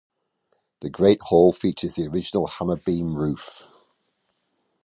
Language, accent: English, England English